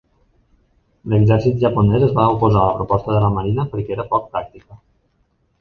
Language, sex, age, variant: Catalan, male, 30-39, Septentrional